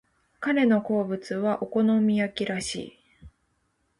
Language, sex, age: Japanese, female, 19-29